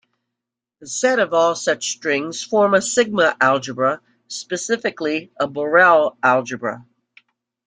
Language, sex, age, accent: English, female, 60-69, United States English